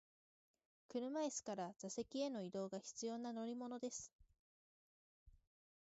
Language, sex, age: Japanese, female, 19-29